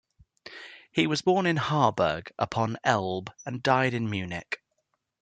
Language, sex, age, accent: English, male, 19-29, England English